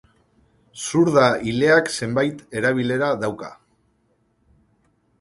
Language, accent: Basque, Mendebalekoa (Araba, Bizkaia, Gipuzkoako mendebaleko herri batzuk)